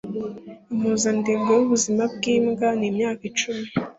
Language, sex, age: Kinyarwanda, female, 19-29